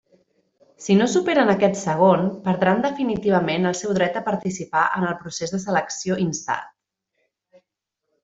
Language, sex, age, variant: Catalan, female, 30-39, Central